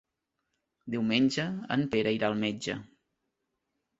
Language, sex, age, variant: Catalan, male, 19-29, Central